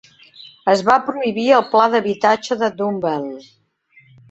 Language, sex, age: Catalan, female, 50-59